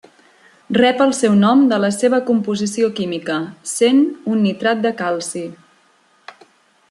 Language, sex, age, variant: Catalan, female, 30-39, Central